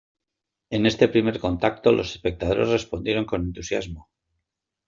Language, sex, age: Spanish, male, 50-59